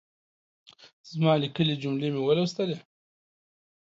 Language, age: Pashto, 40-49